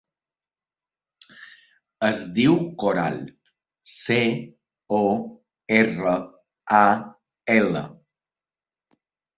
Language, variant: Catalan, Balear